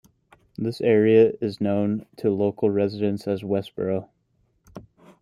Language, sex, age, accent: English, male, 19-29, United States English